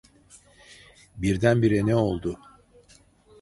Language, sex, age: Turkish, male, 60-69